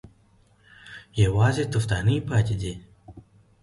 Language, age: Pashto, 30-39